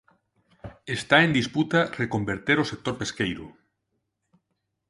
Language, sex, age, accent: Galician, male, 40-49, Normativo (estándar); Neofalante